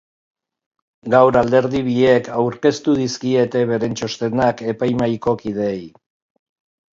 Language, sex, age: Basque, male, 60-69